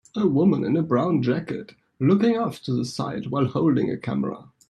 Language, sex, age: English, male, 19-29